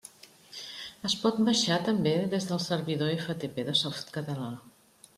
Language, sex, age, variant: Catalan, female, 50-59, Central